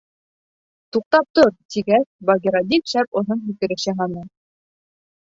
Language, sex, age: Bashkir, female, 19-29